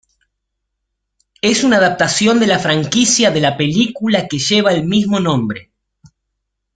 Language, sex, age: Spanish, male, 40-49